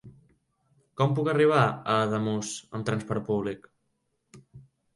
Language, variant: Catalan, Central